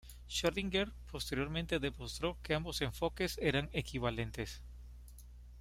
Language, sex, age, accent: Spanish, male, 30-39, México